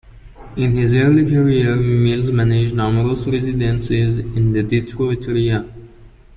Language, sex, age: English, male, 19-29